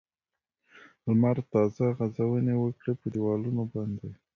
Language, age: Pashto, 19-29